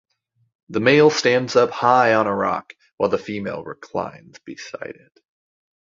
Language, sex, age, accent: English, male, 19-29, United States English